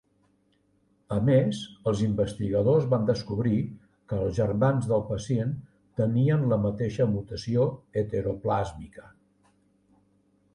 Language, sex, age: Catalan, male, 60-69